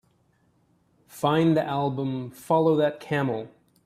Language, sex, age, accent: English, male, 30-39, Canadian English